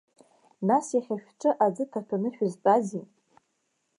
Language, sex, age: Abkhazian, female, 30-39